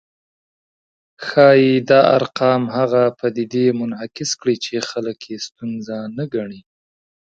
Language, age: Pashto, 30-39